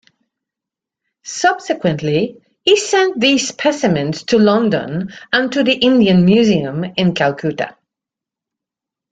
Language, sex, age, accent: English, female, 50-59, England English